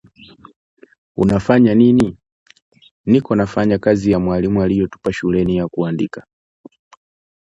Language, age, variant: Swahili, 19-29, Kiswahili cha Bara ya Tanzania